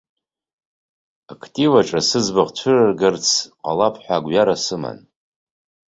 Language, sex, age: Abkhazian, male, 40-49